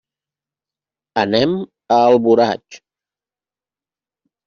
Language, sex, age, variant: Catalan, male, 50-59, Central